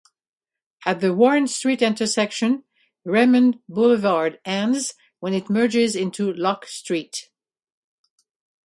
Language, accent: English, United States English